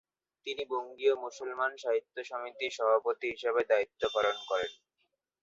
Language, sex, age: Bengali, male, 19-29